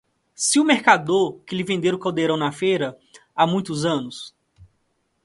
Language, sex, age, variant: Portuguese, male, 30-39, Portuguese (Brasil)